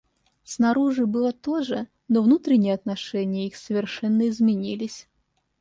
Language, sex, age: Russian, female, 30-39